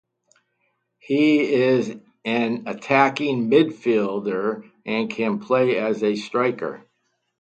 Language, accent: English, United States English